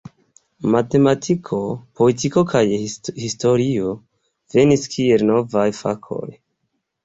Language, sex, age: Esperanto, male, 19-29